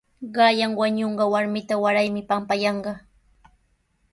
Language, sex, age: Sihuas Ancash Quechua, female, 19-29